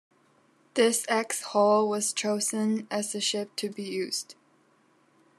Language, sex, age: English, female, under 19